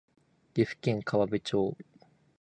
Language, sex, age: Japanese, male, 19-29